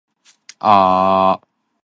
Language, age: Cantonese, 19-29